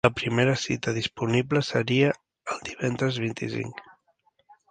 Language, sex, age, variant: Catalan, male, 30-39, Central